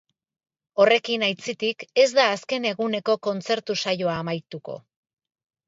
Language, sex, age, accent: Basque, female, 50-59, Erdialdekoa edo Nafarra (Gipuzkoa, Nafarroa)